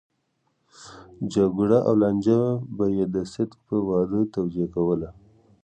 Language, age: Pashto, 19-29